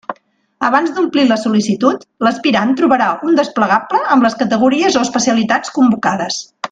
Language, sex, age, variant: Catalan, female, 40-49, Nord-Occidental